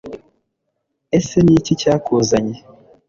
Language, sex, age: Kinyarwanda, male, 19-29